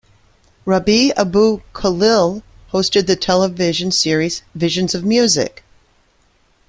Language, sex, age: English, female, 50-59